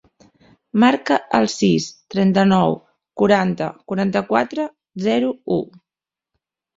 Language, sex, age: Catalan, female, 40-49